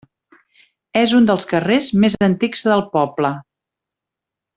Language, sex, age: Catalan, female, 50-59